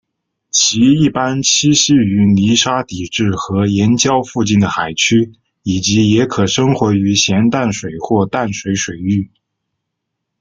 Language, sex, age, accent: Chinese, male, 19-29, 出生地：四川省